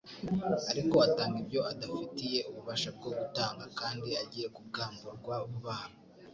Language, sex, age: Kinyarwanda, male, 19-29